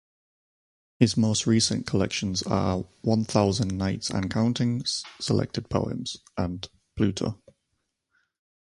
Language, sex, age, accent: English, male, 30-39, England English